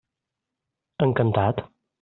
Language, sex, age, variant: Catalan, male, 19-29, Balear